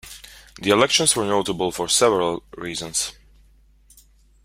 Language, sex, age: English, male, 19-29